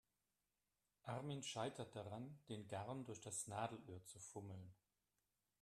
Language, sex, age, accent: German, male, 50-59, Deutschland Deutsch